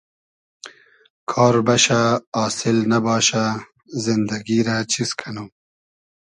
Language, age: Hazaragi, 30-39